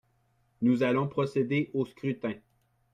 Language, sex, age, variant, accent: French, male, 40-49, Français d'Amérique du Nord, Français du Canada